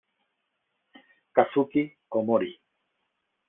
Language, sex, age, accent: Spanish, male, 50-59, España: Sur peninsular (Andalucia, Extremadura, Murcia)